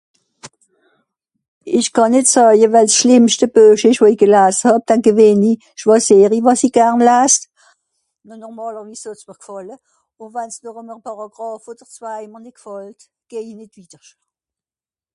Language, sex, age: Swiss German, female, 60-69